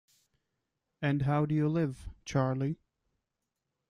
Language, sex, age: English, male, 19-29